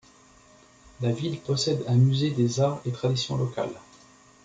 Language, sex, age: French, male, 50-59